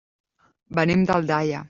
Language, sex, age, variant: Catalan, female, 30-39, Central